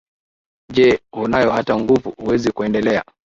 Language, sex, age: Swahili, male, 19-29